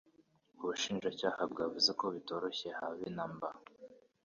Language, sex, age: Kinyarwanda, male, 19-29